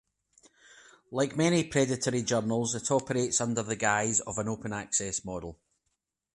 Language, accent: English, Scottish English